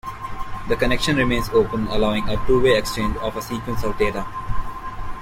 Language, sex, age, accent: English, male, 19-29, India and South Asia (India, Pakistan, Sri Lanka)